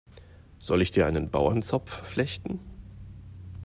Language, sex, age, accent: German, male, 40-49, Deutschland Deutsch